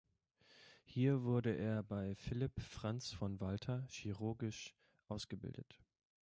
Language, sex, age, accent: German, male, 30-39, Deutschland Deutsch